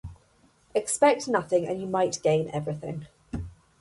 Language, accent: English, England English